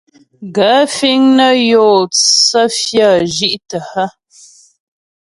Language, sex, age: Ghomala, female, 30-39